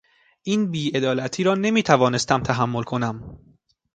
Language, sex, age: Persian, male, 19-29